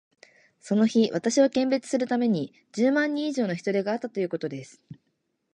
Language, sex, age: Japanese, female, 19-29